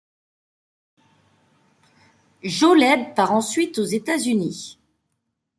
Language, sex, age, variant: French, female, 40-49, Français de métropole